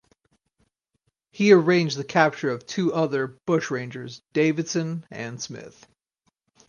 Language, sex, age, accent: English, male, 30-39, United States English